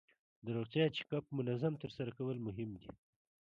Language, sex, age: Pashto, male, 30-39